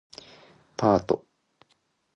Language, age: English, 19-29